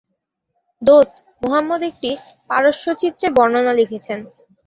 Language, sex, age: Bengali, female, 30-39